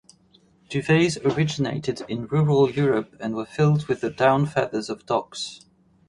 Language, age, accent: English, 19-29, England English